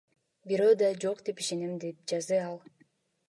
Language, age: Kyrgyz, 19-29